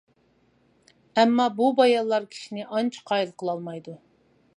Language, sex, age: Uyghur, female, 40-49